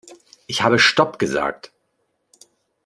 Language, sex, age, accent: German, male, 30-39, Deutschland Deutsch